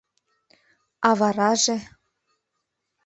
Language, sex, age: Mari, female, under 19